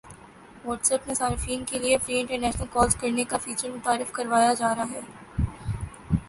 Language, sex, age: Urdu, female, 19-29